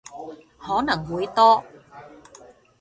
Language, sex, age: Cantonese, female, 50-59